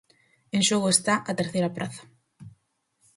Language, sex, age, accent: Galician, female, 19-29, Normativo (estándar)